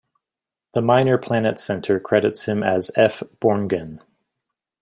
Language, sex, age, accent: English, male, 30-39, United States English